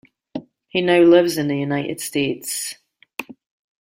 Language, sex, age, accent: English, female, 40-49, Scottish English